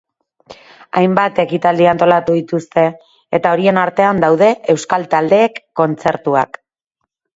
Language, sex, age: Basque, female, 30-39